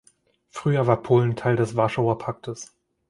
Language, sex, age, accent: German, male, 19-29, Deutschland Deutsch